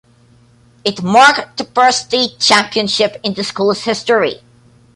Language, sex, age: English, male, 19-29